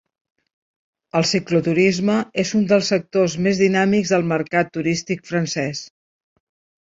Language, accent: Catalan, Barceloní